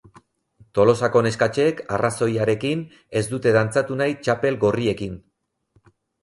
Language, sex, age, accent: Basque, male, 40-49, Erdialdekoa edo Nafarra (Gipuzkoa, Nafarroa)